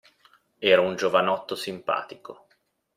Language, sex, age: Italian, male, 30-39